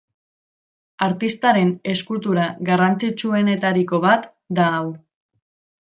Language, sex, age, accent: Basque, female, 19-29, Mendebalekoa (Araba, Bizkaia, Gipuzkoako mendebaleko herri batzuk)